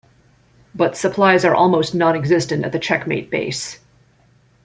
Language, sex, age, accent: English, female, 19-29, United States English